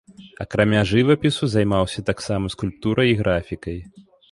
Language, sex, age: Belarusian, male, 19-29